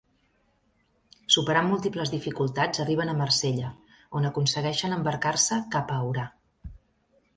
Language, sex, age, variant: Catalan, female, 40-49, Central